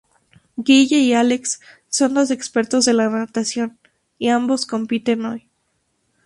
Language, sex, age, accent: Spanish, female, 19-29, México